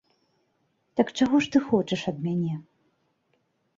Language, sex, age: Belarusian, female, 40-49